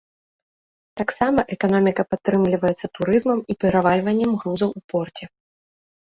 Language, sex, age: Belarusian, female, 19-29